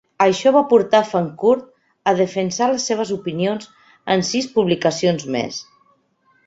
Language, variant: Catalan, Central